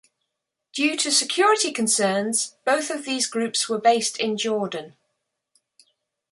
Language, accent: English, England English